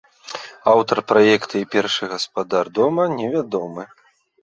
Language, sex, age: Belarusian, male, 30-39